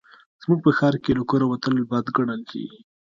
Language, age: Pashto, 19-29